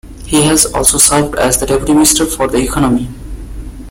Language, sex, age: English, male, 19-29